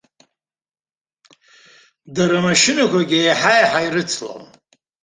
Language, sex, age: Abkhazian, male, 80-89